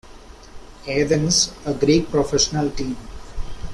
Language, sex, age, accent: English, male, 19-29, India and South Asia (India, Pakistan, Sri Lanka)